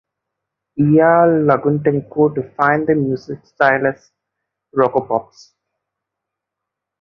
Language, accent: English, India and South Asia (India, Pakistan, Sri Lanka)